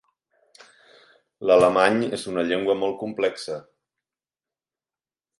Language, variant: Catalan, Central